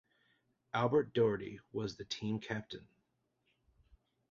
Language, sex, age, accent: English, male, 40-49, United States English